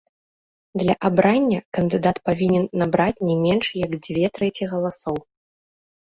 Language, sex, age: Belarusian, female, 19-29